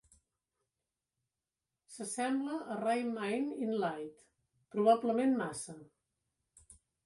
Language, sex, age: Catalan, female, 70-79